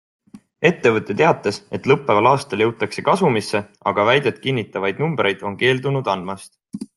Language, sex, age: Estonian, male, 19-29